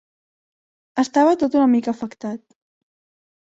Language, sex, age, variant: Catalan, female, under 19, Central